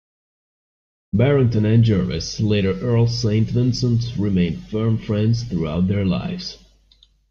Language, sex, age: English, male, 19-29